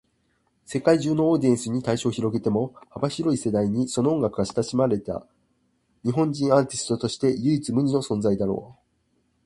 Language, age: Japanese, 19-29